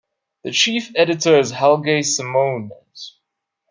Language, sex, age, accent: English, male, 30-39, Southern African (South Africa, Zimbabwe, Namibia)